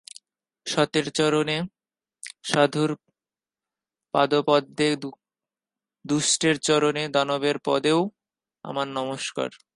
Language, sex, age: Bengali, male, 19-29